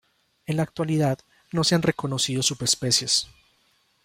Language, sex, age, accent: Spanish, male, 19-29, Andino-Pacífico: Colombia, Perú, Ecuador, oeste de Bolivia y Venezuela andina